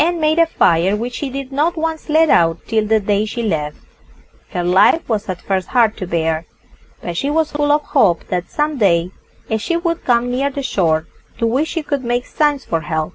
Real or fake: real